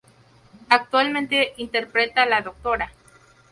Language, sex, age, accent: Spanish, female, 30-39, México